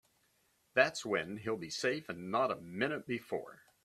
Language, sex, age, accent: English, male, 70-79, United States English